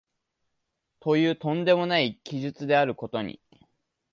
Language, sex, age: Japanese, male, 19-29